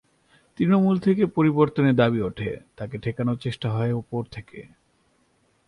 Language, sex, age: Bengali, male, 19-29